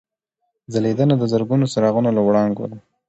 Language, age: Pashto, 19-29